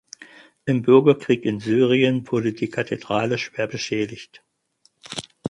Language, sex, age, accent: German, male, 50-59, Deutschland Deutsch